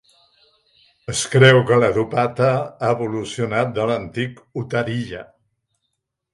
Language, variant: Catalan, Central